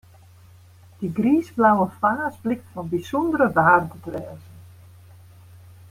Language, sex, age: Western Frisian, female, 40-49